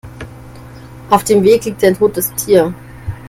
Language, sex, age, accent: German, female, 19-29, Deutschland Deutsch